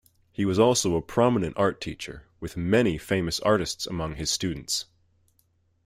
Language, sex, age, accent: English, male, 19-29, United States English